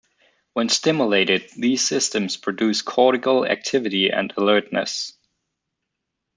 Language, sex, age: English, male, 19-29